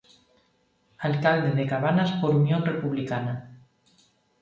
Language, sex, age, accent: Galician, female, 40-49, Normativo (estándar)